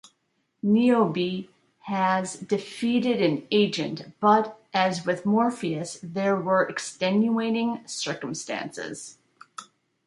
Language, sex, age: English, female, 40-49